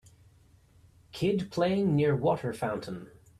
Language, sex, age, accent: English, male, 30-39, United States English